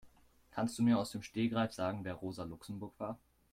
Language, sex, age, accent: German, male, under 19, Deutschland Deutsch